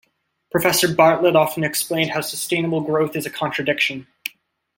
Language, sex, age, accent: English, male, 19-29, United States English